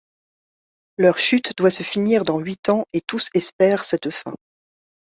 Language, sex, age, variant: French, female, 40-49, Français de métropole